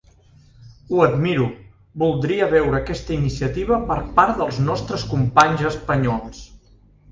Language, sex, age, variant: Catalan, male, 40-49, Central